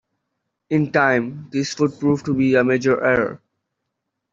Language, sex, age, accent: English, male, under 19, India and South Asia (India, Pakistan, Sri Lanka)